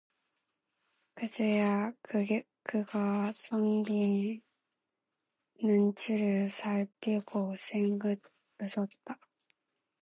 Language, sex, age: Korean, female, 19-29